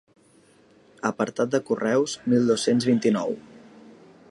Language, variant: Catalan, Central